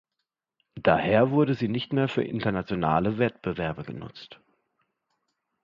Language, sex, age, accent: German, male, 30-39, Deutschland Deutsch